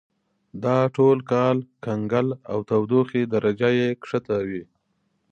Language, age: Pashto, 30-39